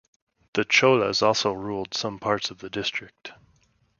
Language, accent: English, United States English